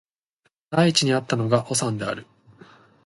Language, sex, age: Japanese, male, 19-29